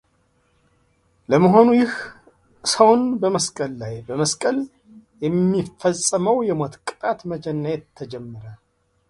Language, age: Amharic, 30-39